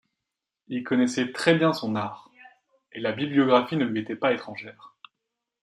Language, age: French, 30-39